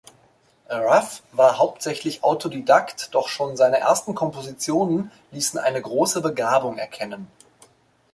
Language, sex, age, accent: German, male, 30-39, Deutschland Deutsch